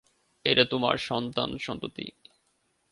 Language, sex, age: Bengali, male, 19-29